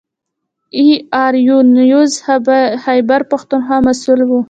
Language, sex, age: Pashto, female, under 19